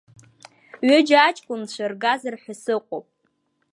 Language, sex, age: Abkhazian, female, under 19